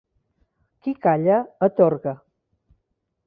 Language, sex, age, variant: Catalan, female, 60-69, Central